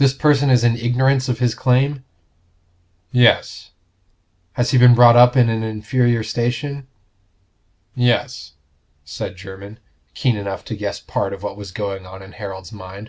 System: none